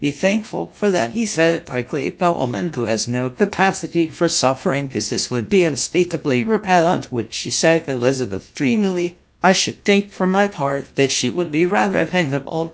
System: TTS, GlowTTS